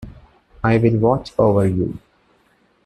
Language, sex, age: English, male, 19-29